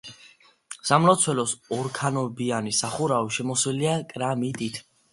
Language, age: Georgian, 19-29